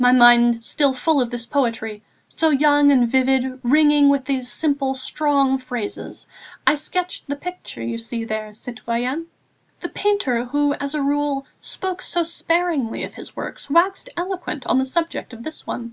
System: none